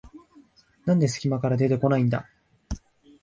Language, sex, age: Japanese, male, 19-29